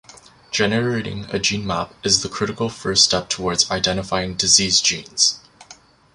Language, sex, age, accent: English, male, 19-29, Canadian English